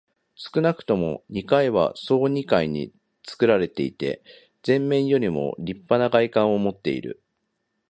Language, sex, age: Japanese, male, 30-39